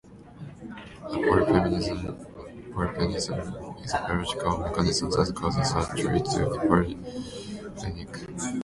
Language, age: English, 19-29